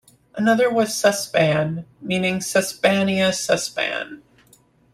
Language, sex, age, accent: English, female, 30-39, United States English